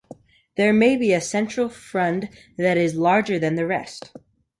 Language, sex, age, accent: English, male, under 19, United States English